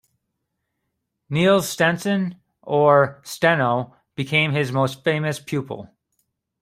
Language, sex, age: English, male, 30-39